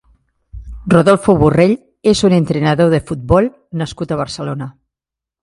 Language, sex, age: Catalan, female, 50-59